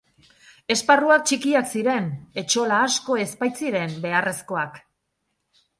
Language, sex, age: Basque, female, 50-59